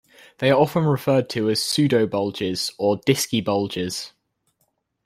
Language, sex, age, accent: English, male, 19-29, England English